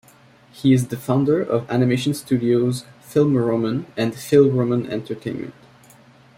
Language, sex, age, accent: English, male, 19-29, Canadian English